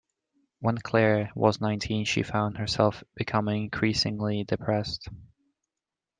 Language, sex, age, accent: English, male, 19-29, England English